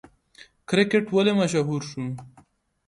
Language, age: Pashto, 19-29